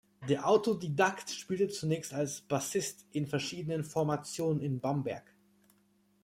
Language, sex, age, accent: German, male, 19-29, Deutschland Deutsch